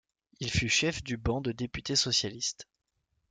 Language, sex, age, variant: French, male, 19-29, Français de métropole